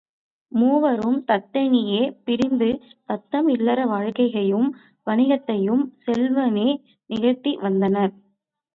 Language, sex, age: Tamil, female, 19-29